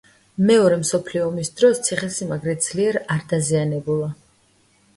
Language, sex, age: Georgian, female, 19-29